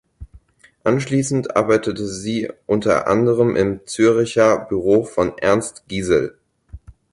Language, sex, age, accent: German, male, 19-29, Deutschland Deutsch